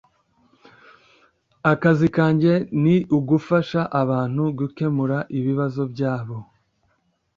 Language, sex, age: Kinyarwanda, male, 19-29